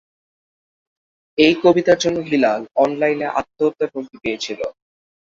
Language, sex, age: Bengali, male, under 19